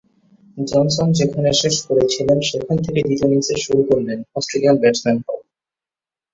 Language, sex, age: Bengali, male, 19-29